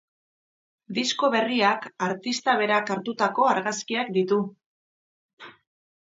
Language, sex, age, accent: Basque, female, 50-59, Erdialdekoa edo Nafarra (Gipuzkoa, Nafarroa)